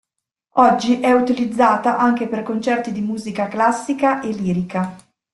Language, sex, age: Italian, female, 40-49